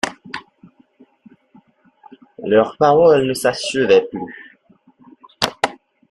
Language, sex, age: French, male, 19-29